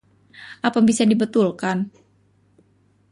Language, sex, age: Indonesian, female, 19-29